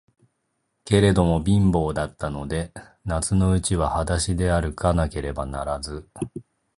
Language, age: Japanese, 30-39